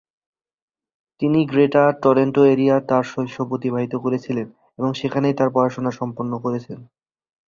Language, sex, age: Bengali, male, under 19